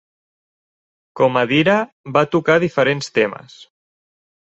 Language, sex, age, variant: Catalan, male, 19-29, Central